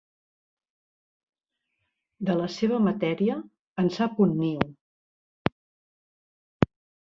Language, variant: Catalan, Central